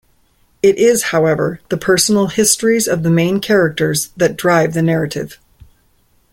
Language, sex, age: English, female, 50-59